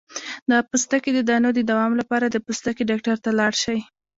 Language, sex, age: Pashto, female, 19-29